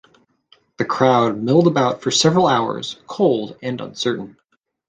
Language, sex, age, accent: English, male, 30-39, United States English